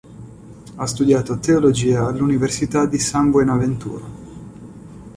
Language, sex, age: Italian, male, 19-29